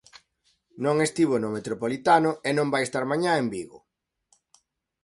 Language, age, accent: Galician, 40-49, Normativo (estándar)